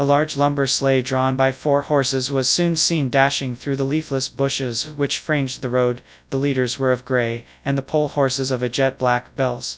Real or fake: fake